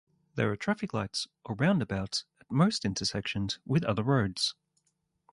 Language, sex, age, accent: English, male, 30-39, Australian English